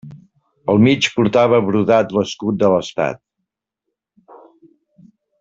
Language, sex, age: Catalan, male, 50-59